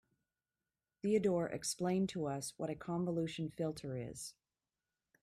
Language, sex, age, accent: English, female, 50-59, United States English